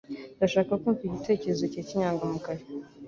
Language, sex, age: Kinyarwanda, female, under 19